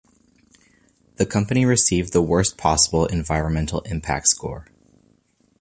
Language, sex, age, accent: English, male, 19-29, Canadian English